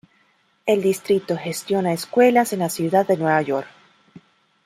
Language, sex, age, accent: Spanish, female, 30-39, América central